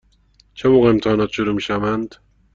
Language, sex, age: Persian, male, 19-29